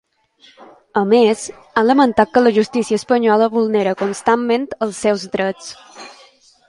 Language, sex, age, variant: Catalan, female, 19-29, Balear